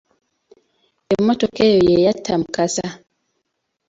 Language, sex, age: Ganda, female, 19-29